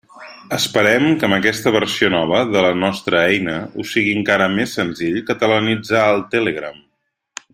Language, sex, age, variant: Catalan, male, 30-39, Central